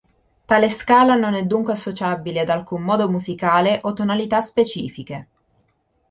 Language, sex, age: Italian, female, 19-29